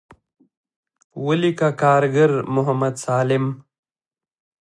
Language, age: Pashto, 19-29